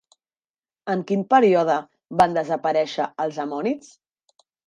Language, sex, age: Catalan, female, 30-39